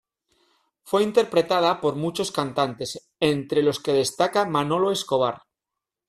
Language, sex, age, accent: Spanish, male, 40-49, España: Norte peninsular (Asturias, Castilla y León, Cantabria, País Vasco, Navarra, Aragón, La Rioja, Guadalajara, Cuenca)